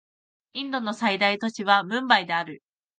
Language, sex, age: Japanese, female, under 19